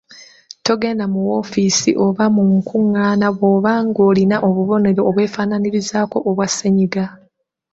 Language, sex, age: Ganda, female, 30-39